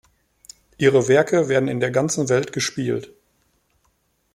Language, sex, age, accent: German, male, 30-39, Deutschland Deutsch